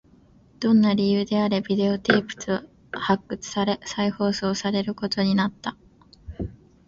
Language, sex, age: Japanese, female, 19-29